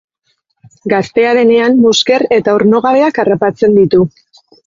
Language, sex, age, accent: Basque, female, 30-39, Mendebalekoa (Araba, Bizkaia, Gipuzkoako mendebaleko herri batzuk)